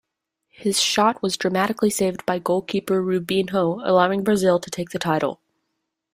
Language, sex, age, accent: English, female, under 19, United States English